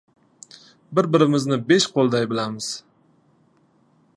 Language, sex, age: Uzbek, male, 30-39